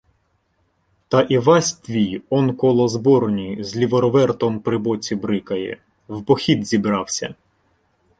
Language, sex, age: Ukrainian, male, 19-29